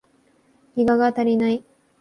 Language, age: Japanese, 19-29